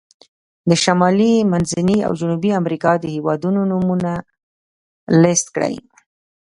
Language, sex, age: Pashto, female, 50-59